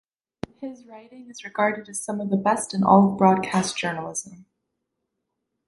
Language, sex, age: English, female, 19-29